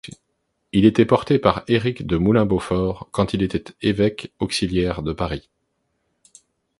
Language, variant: French, Français de métropole